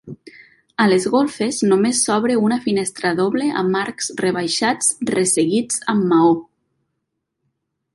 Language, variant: Catalan, Nord-Occidental